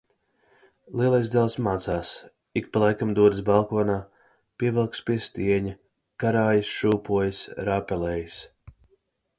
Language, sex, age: Latvian, male, 19-29